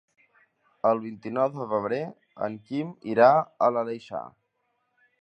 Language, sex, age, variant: Catalan, male, 19-29, Central